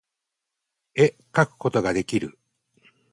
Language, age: Japanese, 60-69